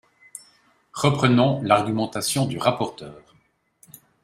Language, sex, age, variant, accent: French, male, 50-59, Français d'Europe, Français de Suisse